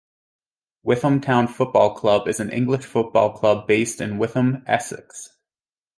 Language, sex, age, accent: English, male, 19-29, United States English